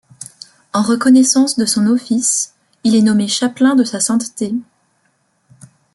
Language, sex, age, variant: French, female, 19-29, Français de métropole